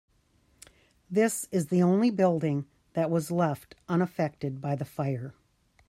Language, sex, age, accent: English, female, 60-69, United States English